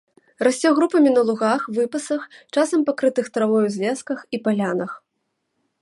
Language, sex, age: Belarusian, female, 19-29